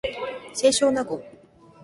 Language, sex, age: Japanese, female, 19-29